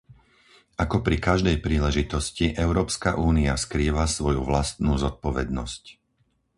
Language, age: Slovak, 50-59